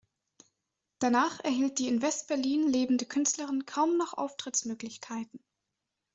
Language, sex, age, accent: German, female, 19-29, Deutschland Deutsch